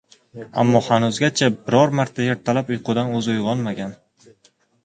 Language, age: Uzbek, 19-29